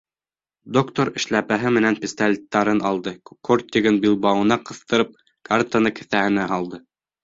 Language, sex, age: Bashkir, male, under 19